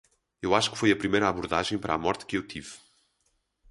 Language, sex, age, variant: Portuguese, male, 19-29, Portuguese (Portugal)